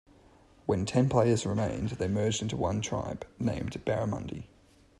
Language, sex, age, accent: English, male, 19-29, Australian English